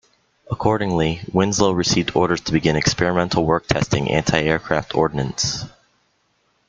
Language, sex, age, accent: English, male, 19-29, United States English